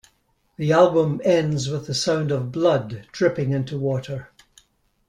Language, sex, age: English, male, 70-79